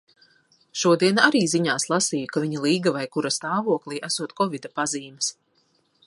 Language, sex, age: Latvian, female, 30-39